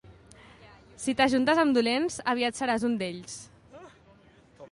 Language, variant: Catalan, Central